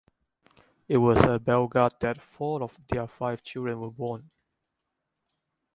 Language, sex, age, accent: English, male, 19-29, Malaysian English